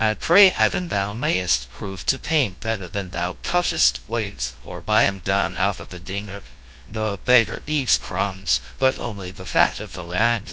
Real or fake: fake